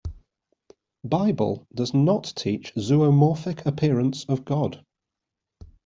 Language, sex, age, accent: English, male, 30-39, England English